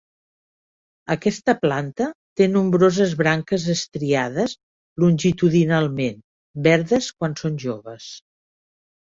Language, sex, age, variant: Catalan, female, 60-69, Central